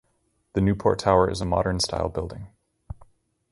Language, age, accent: English, 30-39, Canadian English